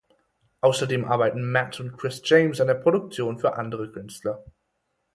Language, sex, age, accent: German, male, 19-29, Deutschland Deutsch